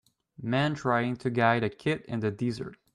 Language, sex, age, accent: English, male, 19-29, Canadian English